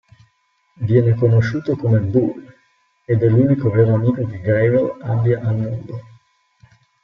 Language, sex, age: Italian, male, 40-49